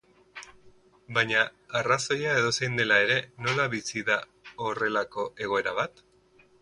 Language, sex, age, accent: Basque, male, 40-49, Mendebalekoa (Araba, Bizkaia, Gipuzkoako mendebaleko herri batzuk)